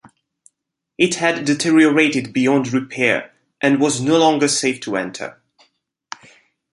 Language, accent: English, England English